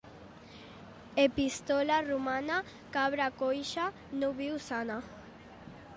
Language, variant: Catalan, Septentrional